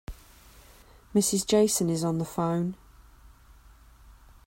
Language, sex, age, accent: English, female, 40-49, England English